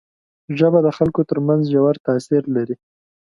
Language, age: Pashto, 19-29